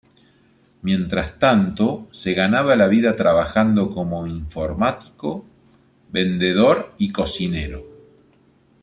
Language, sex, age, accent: Spanish, male, 50-59, Rioplatense: Argentina, Uruguay, este de Bolivia, Paraguay